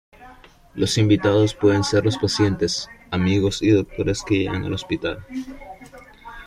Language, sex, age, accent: Spanish, male, 19-29, México